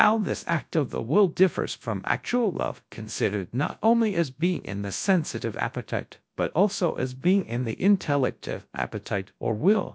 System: TTS, GradTTS